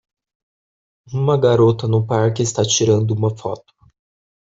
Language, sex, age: Portuguese, female, 30-39